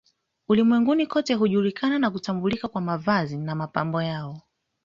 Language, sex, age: Swahili, female, 19-29